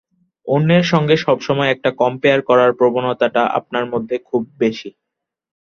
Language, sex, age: Bengali, male, under 19